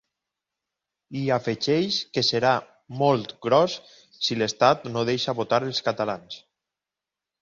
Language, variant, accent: Catalan, Valencià central, valencià; apitxat